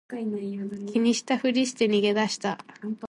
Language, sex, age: Japanese, female, 19-29